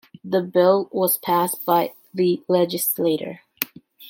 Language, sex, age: English, female, 19-29